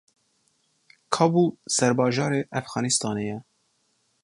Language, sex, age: Kurdish, male, 30-39